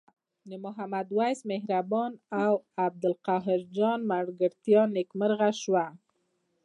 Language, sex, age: Pashto, female, 30-39